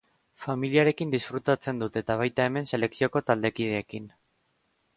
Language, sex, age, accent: Basque, male, 19-29, Erdialdekoa edo Nafarra (Gipuzkoa, Nafarroa)